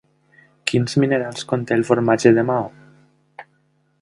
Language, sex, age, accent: Catalan, male, 19-29, valencià